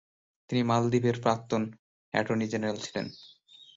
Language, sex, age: Bengali, male, 19-29